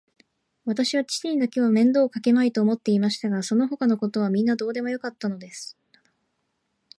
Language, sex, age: Japanese, female, 19-29